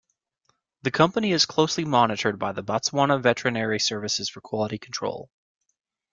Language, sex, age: English, male, 19-29